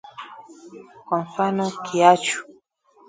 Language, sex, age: Swahili, female, 40-49